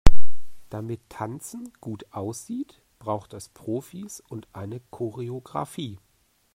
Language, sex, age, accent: German, male, 40-49, Deutschland Deutsch